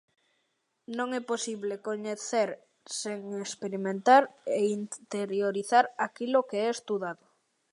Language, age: Galician, under 19